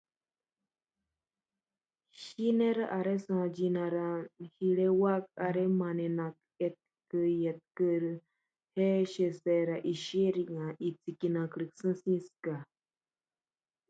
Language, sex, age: Spanish, female, 19-29